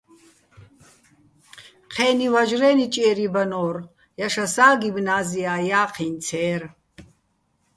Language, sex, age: Bats, female, 30-39